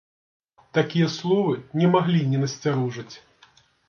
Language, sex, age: Belarusian, male, 30-39